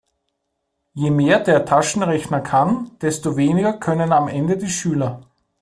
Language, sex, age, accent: German, male, 30-39, Österreichisches Deutsch